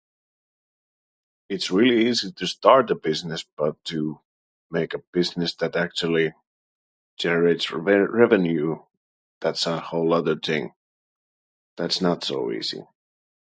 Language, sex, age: English, male, 30-39